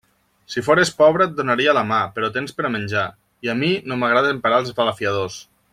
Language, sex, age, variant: Catalan, male, 30-39, Nord-Occidental